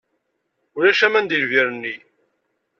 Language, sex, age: Kabyle, male, 40-49